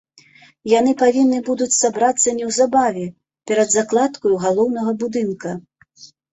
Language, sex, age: Belarusian, female, 50-59